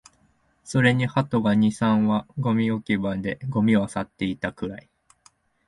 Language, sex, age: Japanese, male, 19-29